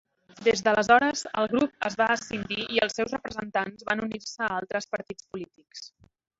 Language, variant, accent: Catalan, Central, central